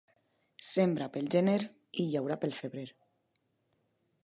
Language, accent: Catalan, valencià